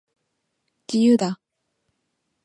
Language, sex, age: Japanese, female, 19-29